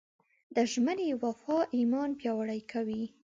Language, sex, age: Pashto, female, 19-29